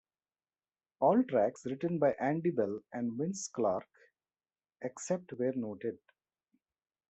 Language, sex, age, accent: English, male, 40-49, India and South Asia (India, Pakistan, Sri Lanka)